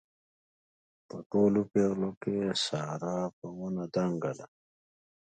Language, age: Pashto, 30-39